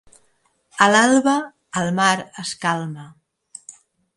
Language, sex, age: Catalan, female, 60-69